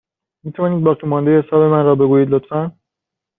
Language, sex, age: Persian, male, under 19